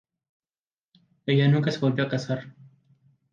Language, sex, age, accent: Spanish, male, 19-29, América central